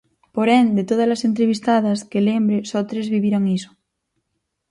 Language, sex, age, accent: Galician, female, 19-29, Central (gheada)